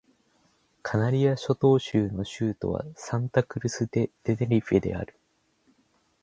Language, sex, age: Japanese, male, 19-29